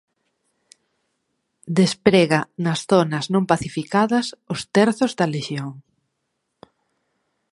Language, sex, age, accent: Galician, female, 30-39, Normativo (estándar)